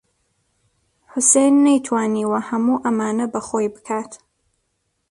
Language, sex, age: Central Kurdish, female, 19-29